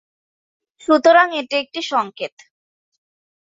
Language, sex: Bengali, female